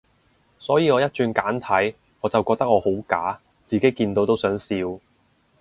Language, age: Cantonese, 19-29